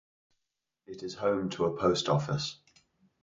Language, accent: English, England English